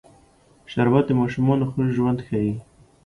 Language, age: Pashto, 30-39